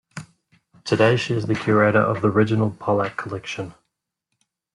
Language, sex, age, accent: English, male, 30-39, New Zealand English